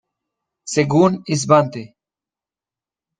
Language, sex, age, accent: Spanish, male, 30-39, Andino-Pacífico: Colombia, Perú, Ecuador, oeste de Bolivia y Venezuela andina